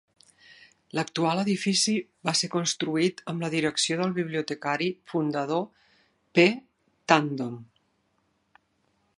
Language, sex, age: Catalan, female, 60-69